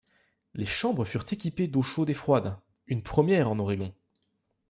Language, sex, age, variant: French, male, 19-29, Français de métropole